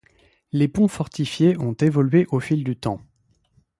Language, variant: French, Français de métropole